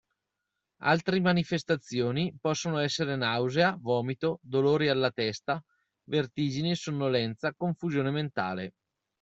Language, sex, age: Italian, male, 30-39